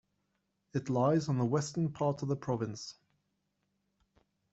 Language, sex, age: English, male, 30-39